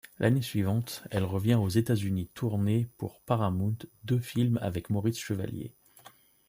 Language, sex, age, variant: French, male, 30-39, Français de métropole